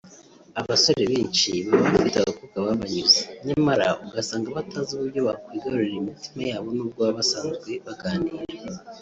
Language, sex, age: Kinyarwanda, male, 30-39